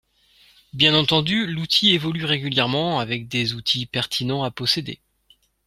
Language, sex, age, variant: French, male, 30-39, Français de métropole